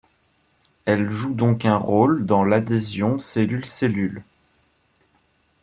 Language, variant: French, Français de métropole